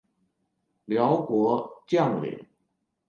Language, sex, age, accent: Chinese, male, 50-59, 出生地：北京市; 普通话